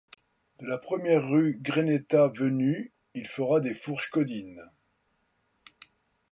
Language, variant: French, Français de métropole